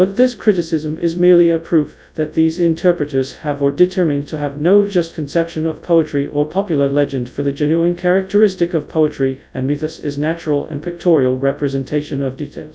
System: TTS, FastPitch